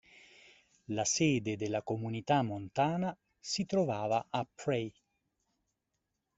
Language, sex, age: Italian, male, 40-49